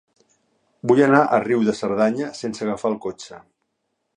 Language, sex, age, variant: Catalan, male, 50-59, Central